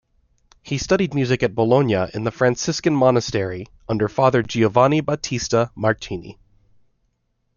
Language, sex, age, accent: English, male, 30-39, United States English